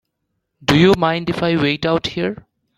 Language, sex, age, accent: English, male, under 19, India and South Asia (India, Pakistan, Sri Lanka)